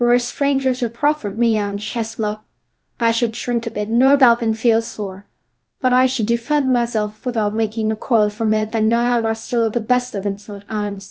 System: TTS, VITS